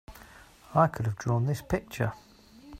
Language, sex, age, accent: English, male, 40-49, England English